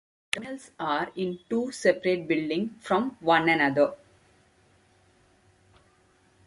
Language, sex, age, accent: English, female, 19-29, India and South Asia (India, Pakistan, Sri Lanka)